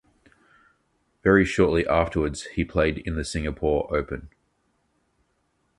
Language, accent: English, Australian English